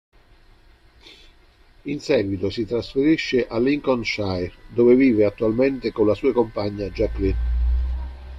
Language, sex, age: Italian, male, 50-59